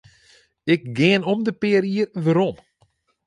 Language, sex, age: Western Frisian, male, 30-39